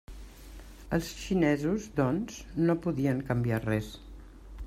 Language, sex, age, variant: Catalan, female, 60-69, Central